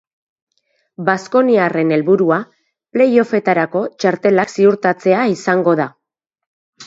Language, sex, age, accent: Basque, female, 40-49, Mendebalekoa (Araba, Bizkaia, Gipuzkoako mendebaleko herri batzuk)